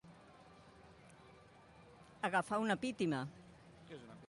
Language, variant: Catalan, Central